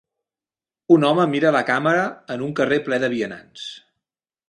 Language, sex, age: Catalan, male, 30-39